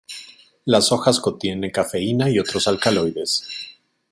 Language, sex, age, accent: Spanish, male, 40-49, Andino-Pacífico: Colombia, Perú, Ecuador, oeste de Bolivia y Venezuela andina